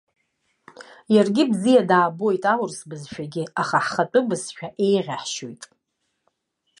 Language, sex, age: Abkhazian, female, 40-49